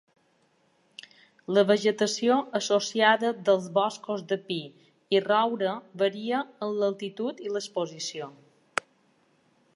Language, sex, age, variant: Catalan, female, 40-49, Balear